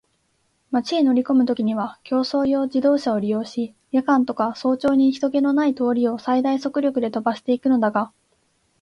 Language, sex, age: Japanese, female, 19-29